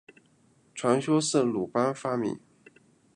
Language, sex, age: Chinese, male, 30-39